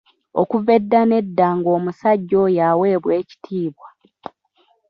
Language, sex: Ganda, female